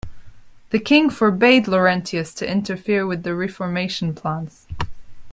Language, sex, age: English, male, 19-29